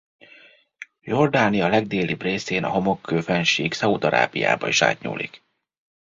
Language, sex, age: Hungarian, male, 30-39